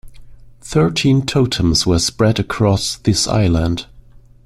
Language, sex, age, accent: English, male, 30-39, England English